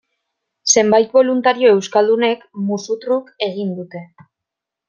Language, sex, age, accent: Basque, female, 19-29, Mendebalekoa (Araba, Bizkaia, Gipuzkoako mendebaleko herri batzuk)